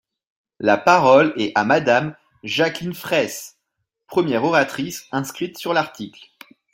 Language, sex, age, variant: French, male, 30-39, Français de métropole